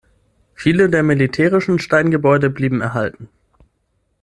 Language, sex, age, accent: German, male, 19-29, Deutschland Deutsch